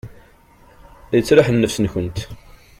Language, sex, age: Kabyle, male, 40-49